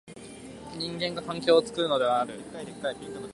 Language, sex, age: Japanese, male, 19-29